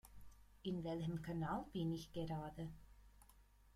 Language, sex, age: German, female, 30-39